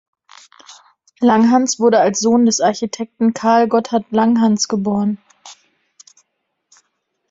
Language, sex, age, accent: German, female, 30-39, Deutschland Deutsch